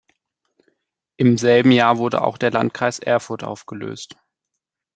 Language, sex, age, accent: German, male, 19-29, Deutschland Deutsch